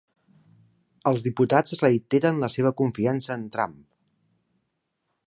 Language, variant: Catalan, Central